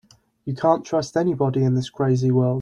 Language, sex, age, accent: English, male, under 19, England English